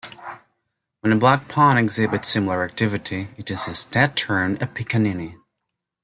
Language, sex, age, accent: English, male, 30-39, United States English